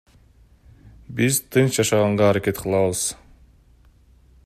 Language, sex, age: Kyrgyz, male, 19-29